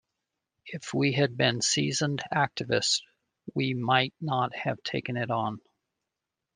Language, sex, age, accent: English, male, 50-59, United States English